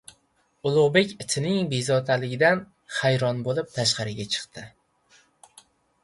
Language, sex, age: Uzbek, male, 19-29